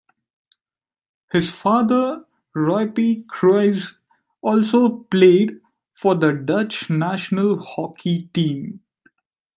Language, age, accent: English, 30-39, India and South Asia (India, Pakistan, Sri Lanka)